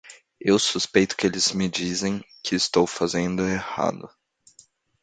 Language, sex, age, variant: Portuguese, male, 19-29, Portuguese (Brasil)